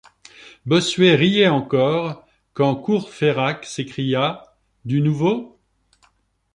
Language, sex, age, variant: French, male, 60-69, Français de métropole